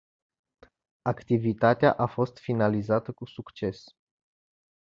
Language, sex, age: Romanian, male, 19-29